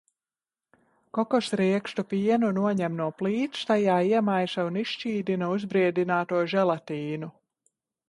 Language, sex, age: Latvian, female, 30-39